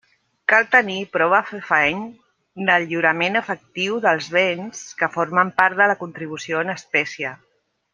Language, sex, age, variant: Catalan, male, 50-59, Central